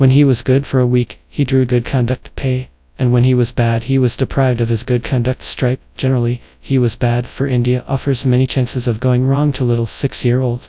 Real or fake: fake